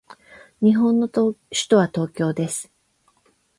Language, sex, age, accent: Japanese, female, 50-59, 関西; 関東